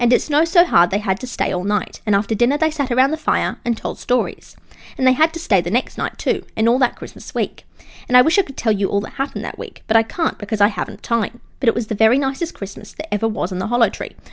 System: none